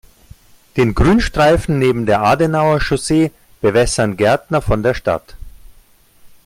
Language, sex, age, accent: German, male, 50-59, Deutschland Deutsch